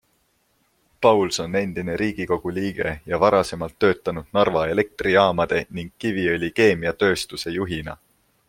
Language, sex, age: Estonian, male, 19-29